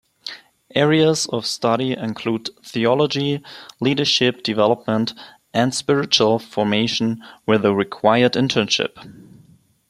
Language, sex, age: English, male, 19-29